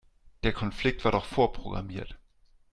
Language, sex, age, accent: German, male, 40-49, Deutschland Deutsch